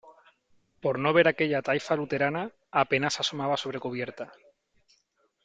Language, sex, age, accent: Spanish, male, 40-49, España: Sur peninsular (Andalucia, Extremadura, Murcia)